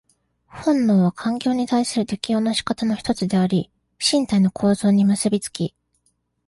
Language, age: Japanese, 19-29